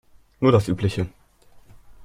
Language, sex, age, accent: German, male, under 19, Deutschland Deutsch